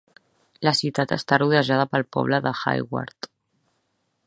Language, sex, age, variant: Catalan, female, 19-29, Central